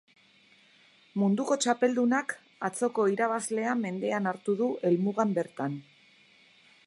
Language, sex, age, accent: Basque, female, 50-59, Erdialdekoa edo Nafarra (Gipuzkoa, Nafarroa)